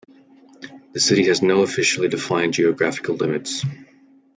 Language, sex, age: English, male, 19-29